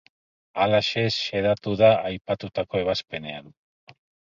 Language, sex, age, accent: Basque, male, 50-59, Erdialdekoa edo Nafarra (Gipuzkoa, Nafarroa)